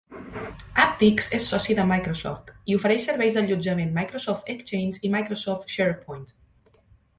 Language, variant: Catalan, Central